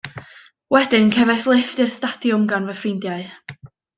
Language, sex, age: Welsh, female, 19-29